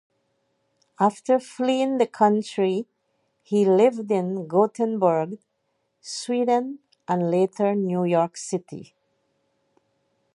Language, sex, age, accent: English, female, 50-59, England English